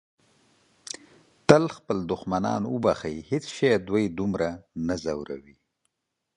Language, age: Pashto, 50-59